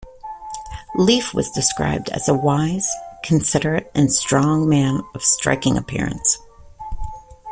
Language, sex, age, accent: English, female, 40-49, United States English